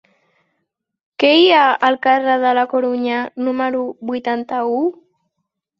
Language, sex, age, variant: Catalan, male, under 19, Central